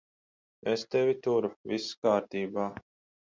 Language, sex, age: Latvian, male, 30-39